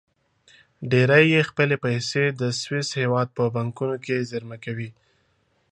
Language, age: Pashto, 19-29